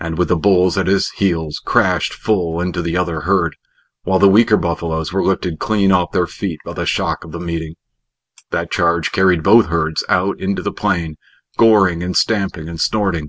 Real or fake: real